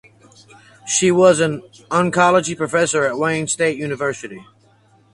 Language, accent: English, United States English